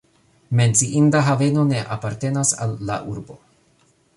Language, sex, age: Esperanto, male, 40-49